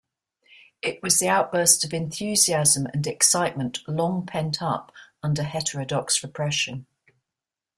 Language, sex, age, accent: English, female, 60-69, England English